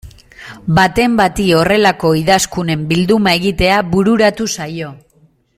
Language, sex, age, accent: Basque, female, 19-29, Mendebalekoa (Araba, Bizkaia, Gipuzkoako mendebaleko herri batzuk)